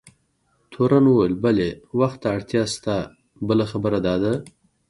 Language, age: Pashto, 30-39